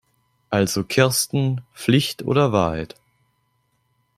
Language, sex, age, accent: German, male, 19-29, Deutschland Deutsch